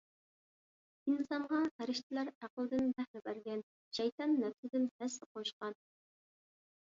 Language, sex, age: Uyghur, female, 19-29